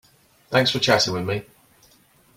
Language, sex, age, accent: English, male, 40-49, England English